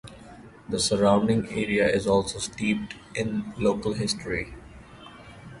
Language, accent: English, India and South Asia (India, Pakistan, Sri Lanka)